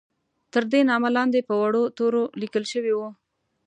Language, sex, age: Pashto, female, 19-29